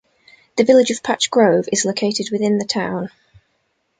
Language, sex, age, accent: English, female, 19-29, England English